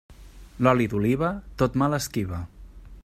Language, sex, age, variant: Catalan, male, 30-39, Central